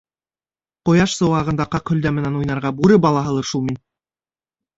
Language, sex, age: Bashkir, male, 19-29